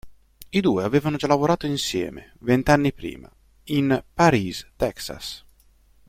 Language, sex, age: Italian, male, 40-49